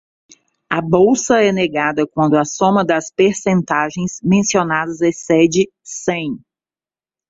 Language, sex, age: Portuguese, female, 40-49